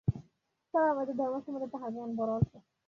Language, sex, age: Bengali, female, 19-29